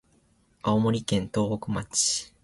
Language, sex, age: Japanese, male, under 19